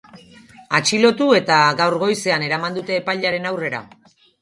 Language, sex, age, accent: Basque, female, 40-49, Erdialdekoa edo Nafarra (Gipuzkoa, Nafarroa)